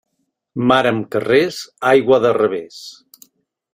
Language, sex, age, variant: Catalan, male, 50-59, Central